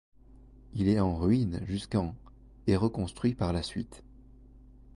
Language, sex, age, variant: French, male, 19-29, Français de métropole